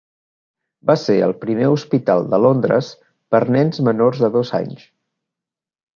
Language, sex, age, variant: Catalan, male, 40-49, Central